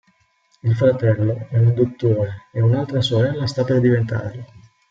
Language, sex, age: Italian, male, 40-49